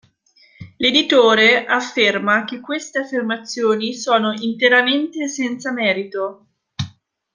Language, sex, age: Italian, female, 19-29